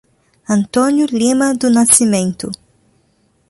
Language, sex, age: Portuguese, female, 30-39